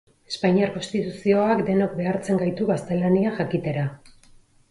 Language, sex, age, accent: Basque, female, 40-49, Erdialdekoa edo Nafarra (Gipuzkoa, Nafarroa)